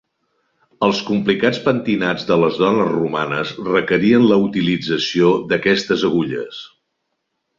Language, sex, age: Catalan, male, 60-69